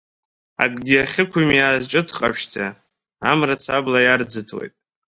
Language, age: Abkhazian, under 19